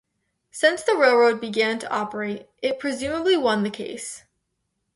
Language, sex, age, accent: English, female, under 19, United States English